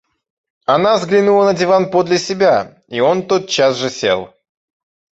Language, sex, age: Russian, male, under 19